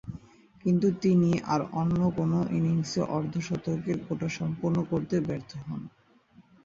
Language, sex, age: Bengali, male, 19-29